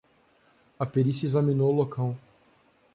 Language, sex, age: Portuguese, male, 19-29